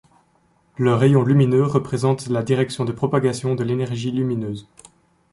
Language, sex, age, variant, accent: French, male, 19-29, Français d'Europe, Français de Belgique